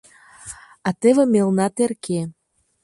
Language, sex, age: Mari, female, 19-29